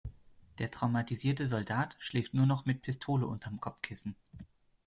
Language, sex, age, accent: German, male, 30-39, Deutschland Deutsch